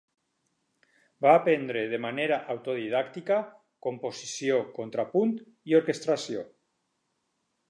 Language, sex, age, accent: Catalan, male, 50-59, valencià